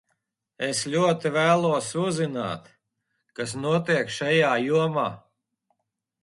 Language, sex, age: Latvian, male, 40-49